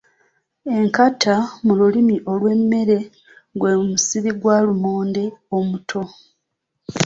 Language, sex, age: Ganda, female, 40-49